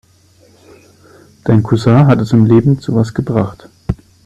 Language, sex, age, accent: German, male, 30-39, Deutschland Deutsch